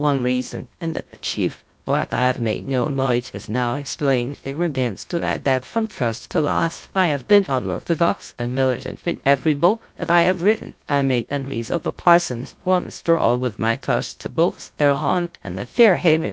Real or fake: fake